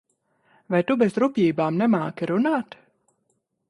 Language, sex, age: Latvian, female, 30-39